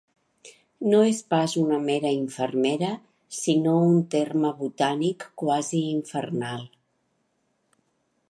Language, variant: Catalan, Central